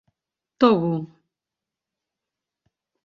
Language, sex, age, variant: Catalan, female, 70-79, Central